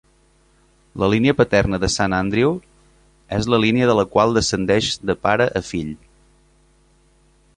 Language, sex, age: Catalan, male, 30-39